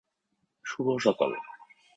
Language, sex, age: Bengali, male, 30-39